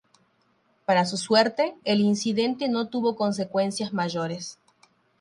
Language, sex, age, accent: Spanish, female, 19-29, Rioplatense: Argentina, Uruguay, este de Bolivia, Paraguay